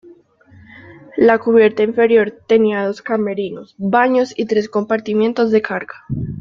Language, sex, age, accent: Spanish, female, under 19, América central